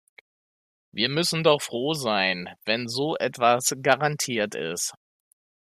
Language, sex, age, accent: German, male, 30-39, Deutschland Deutsch